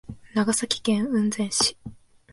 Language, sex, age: Japanese, female, 19-29